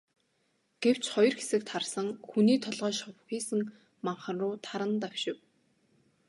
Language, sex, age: Mongolian, female, 19-29